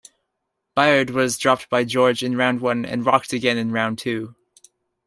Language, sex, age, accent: English, male, 19-29, Canadian English